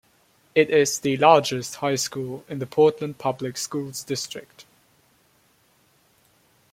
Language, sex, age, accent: English, male, 19-29, England English